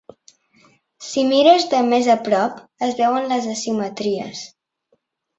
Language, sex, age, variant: Catalan, male, 40-49, Central